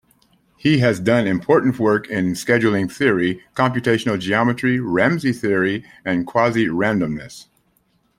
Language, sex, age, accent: English, male, 60-69, United States English